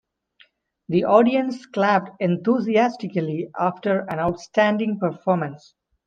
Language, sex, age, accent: English, male, 30-39, India and South Asia (India, Pakistan, Sri Lanka)